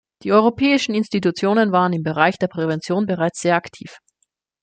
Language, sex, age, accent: German, female, 19-29, Österreichisches Deutsch